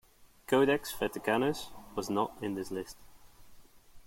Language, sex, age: English, male, 19-29